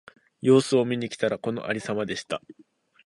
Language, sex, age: Japanese, male, 19-29